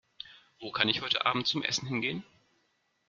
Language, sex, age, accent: German, male, 30-39, Deutschland Deutsch